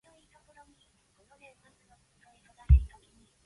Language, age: English, 19-29